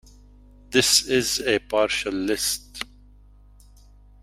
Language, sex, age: English, male, 30-39